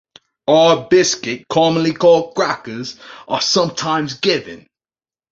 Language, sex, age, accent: English, male, 19-29, United States English